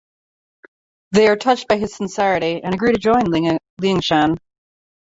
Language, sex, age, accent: English, female, 30-39, United States English